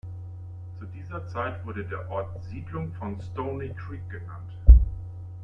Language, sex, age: German, male, 50-59